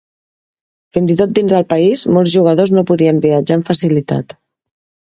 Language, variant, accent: Catalan, Nord-Occidental, nord-occidental